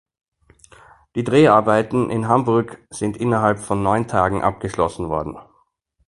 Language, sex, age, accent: German, male, 40-49, Österreichisches Deutsch